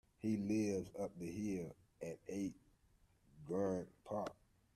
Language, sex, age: English, male, 50-59